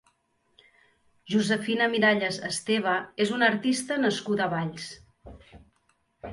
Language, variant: Catalan, Central